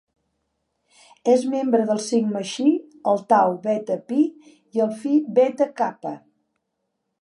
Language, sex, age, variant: Catalan, female, 70-79, Central